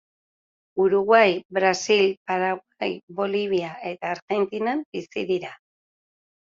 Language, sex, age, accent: Basque, female, 50-59, Erdialdekoa edo Nafarra (Gipuzkoa, Nafarroa)